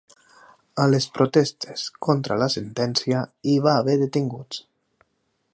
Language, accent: Catalan, Tortosí; Ebrenc